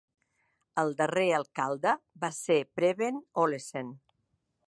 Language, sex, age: Catalan, female, 60-69